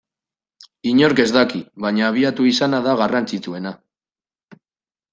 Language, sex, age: Basque, male, 19-29